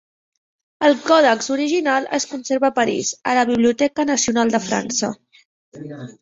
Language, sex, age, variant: Catalan, female, 19-29, Central